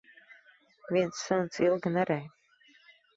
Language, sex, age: Latvian, female, 30-39